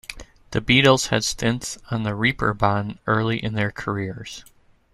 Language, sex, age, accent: English, male, 30-39, United States English